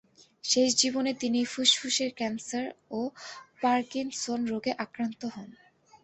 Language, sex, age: Bengali, female, 19-29